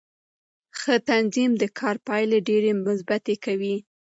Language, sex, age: Pashto, female, 19-29